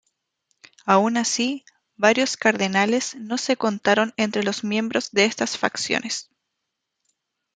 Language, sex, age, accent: Spanish, female, 30-39, Chileno: Chile, Cuyo